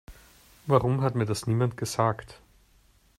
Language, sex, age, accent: German, male, 30-39, Österreichisches Deutsch